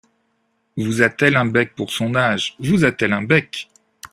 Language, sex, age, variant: French, male, 50-59, Français de métropole